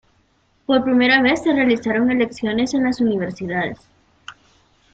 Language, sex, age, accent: Spanish, female, 19-29, América central